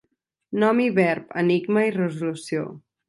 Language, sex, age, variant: Catalan, female, 19-29, Central